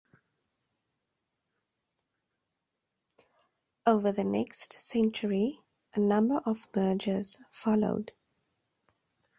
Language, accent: English, Southern African (South Africa, Zimbabwe, Namibia)